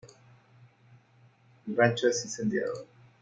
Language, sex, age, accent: Spanish, male, 40-49, España: Norte peninsular (Asturias, Castilla y León, Cantabria, País Vasco, Navarra, Aragón, La Rioja, Guadalajara, Cuenca)